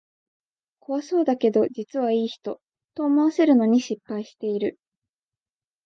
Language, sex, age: Japanese, female, 19-29